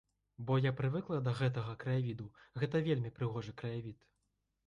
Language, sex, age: Belarusian, male, 19-29